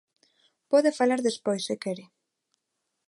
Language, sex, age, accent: Galician, female, 19-29, Neofalante